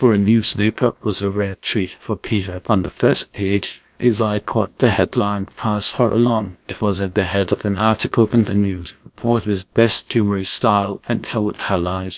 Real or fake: fake